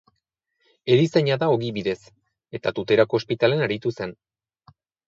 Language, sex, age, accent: Basque, male, 30-39, Erdialdekoa edo Nafarra (Gipuzkoa, Nafarroa)